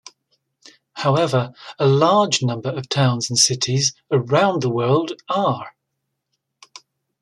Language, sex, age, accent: English, male, 50-59, England English